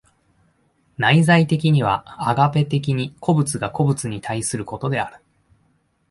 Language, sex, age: Japanese, male, 30-39